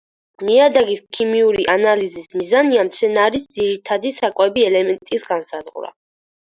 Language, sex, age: Georgian, female, under 19